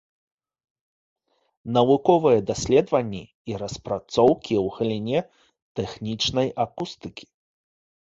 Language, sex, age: Belarusian, male, 30-39